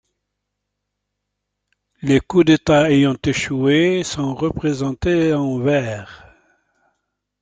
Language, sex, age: French, male, 60-69